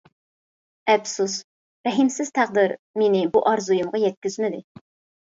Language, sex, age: Uyghur, female, 30-39